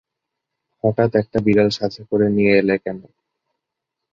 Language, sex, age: Bengali, male, 19-29